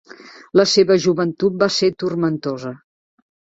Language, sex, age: Catalan, female, 50-59